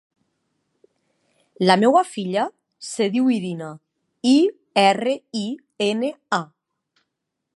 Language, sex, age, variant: Catalan, female, 19-29, Nord-Occidental